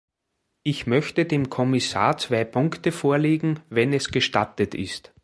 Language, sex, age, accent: German, male, 40-49, Österreichisches Deutsch